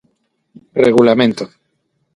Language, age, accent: Galician, 50-59, Atlántico (seseo e gheada); Normativo (estándar)